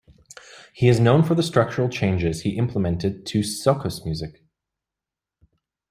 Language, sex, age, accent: English, male, 19-29, United States English